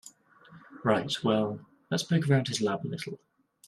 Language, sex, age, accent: English, male, 19-29, England English